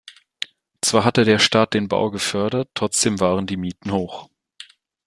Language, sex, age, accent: German, male, 19-29, Deutschland Deutsch